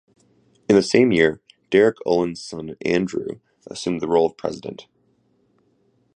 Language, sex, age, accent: English, male, 19-29, United States English